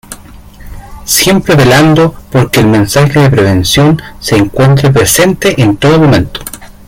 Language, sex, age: Spanish, male, 30-39